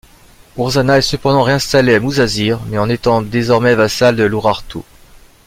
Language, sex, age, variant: French, male, 50-59, Français de métropole